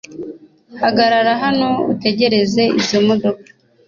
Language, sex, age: Kinyarwanda, female, 19-29